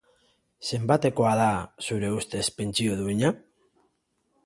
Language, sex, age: Basque, male, 40-49